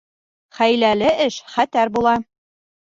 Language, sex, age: Bashkir, female, 30-39